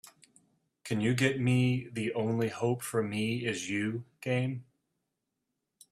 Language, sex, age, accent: English, male, 30-39, United States English